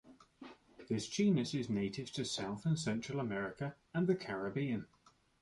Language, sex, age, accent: English, male, 30-39, England English